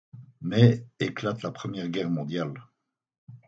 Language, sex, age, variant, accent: French, male, 60-69, Français d'Europe, Français de Belgique